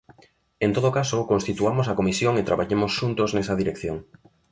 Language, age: Galician, 19-29